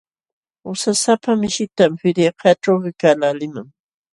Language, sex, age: Jauja Wanca Quechua, female, 70-79